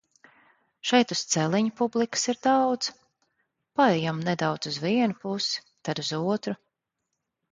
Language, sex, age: Latvian, female, 40-49